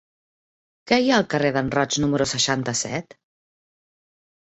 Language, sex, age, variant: Catalan, female, 40-49, Central